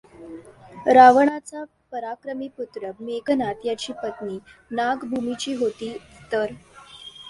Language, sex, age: Marathi, female, under 19